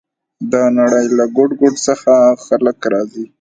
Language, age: Pashto, 19-29